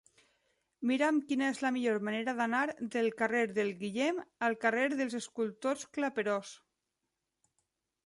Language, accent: Catalan, valencià